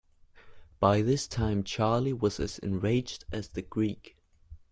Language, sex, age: English, male, 19-29